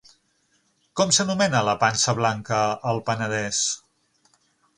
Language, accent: Catalan, central; septentrional